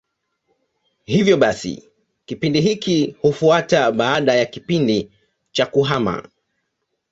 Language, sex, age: Swahili, male, 19-29